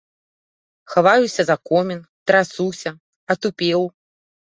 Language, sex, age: Belarusian, female, 30-39